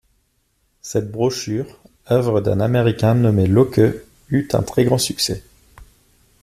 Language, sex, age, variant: French, male, 30-39, Français de métropole